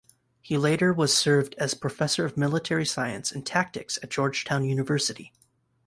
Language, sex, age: English, male, 19-29